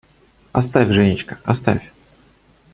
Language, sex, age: Russian, male, 19-29